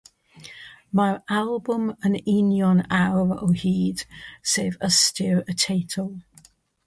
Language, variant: Welsh, South-Western Welsh